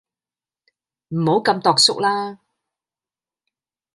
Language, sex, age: Cantonese, female, 40-49